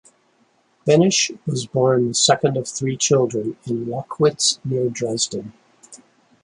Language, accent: English, United States English